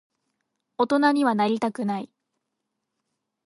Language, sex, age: Japanese, female, 19-29